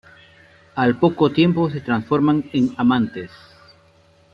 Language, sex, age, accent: Spanish, male, 40-49, Andino-Pacífico: Colombia, Perú, Ecuador, oeste de Bolivia y Venezuela andina